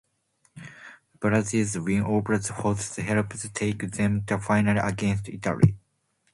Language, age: English, 19-29